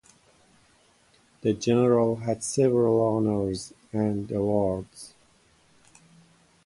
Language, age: English, 30-39